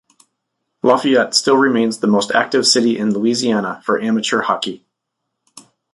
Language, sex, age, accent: English, male, 40-49, United States English